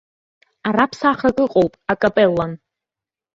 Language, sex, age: Abkhazian, female, under 19